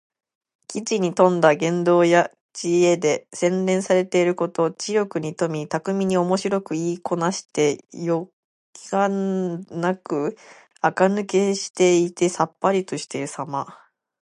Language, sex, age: Japanese, female, under 19